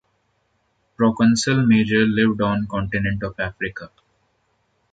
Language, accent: English, India and South Asia (India, Pakistan, Sri Lanka)